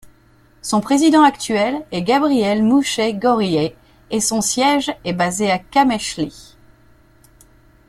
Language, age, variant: French, 40-49, Français de métropole